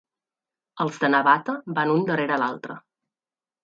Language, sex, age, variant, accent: Catalan, female, 30-39, Central, central